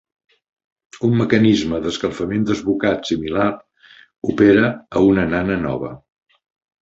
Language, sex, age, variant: Catalan, male, 60-69, Central